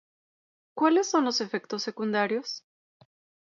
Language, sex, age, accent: Spanish, female, 30-39, México